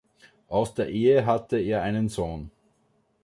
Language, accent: German, Österreichisches Deutsch